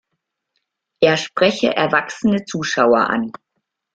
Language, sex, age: German, female, 60-69